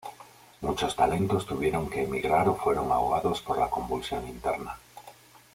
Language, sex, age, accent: Spanish, male, 40-49, España: Norte peninsular (Asturias, Castilla y León, Cantabria, País Vasco, Navarra, Aragón, La Rioja, Guadalajara, Cuenca)